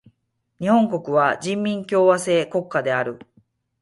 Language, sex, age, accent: Japanese, female, 40-49, 関西弁